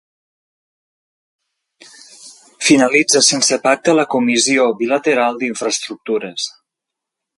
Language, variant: Catalan, Nord-Occidental